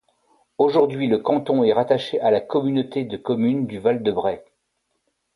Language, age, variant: French, 60-69, Français de métropole